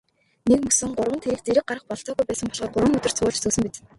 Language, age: Mongolian, 19-29